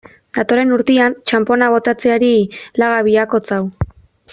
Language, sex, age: Basque, female, 19-29